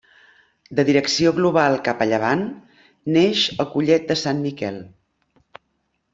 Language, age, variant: Catalan, 60-69, Central